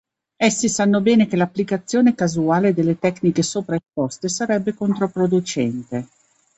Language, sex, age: Italian, female, 50-59